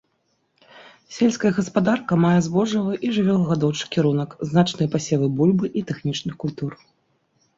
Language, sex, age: Belarusian, female, 30-39